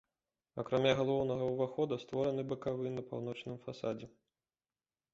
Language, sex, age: Belarusian, male, 30-39